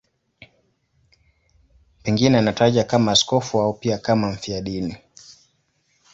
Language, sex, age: Swahili, male, 19-29